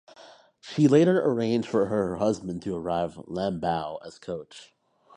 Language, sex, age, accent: English, male, under 19, United States English